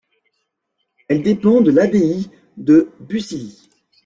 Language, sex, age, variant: French, male, 19-29, Français de métropole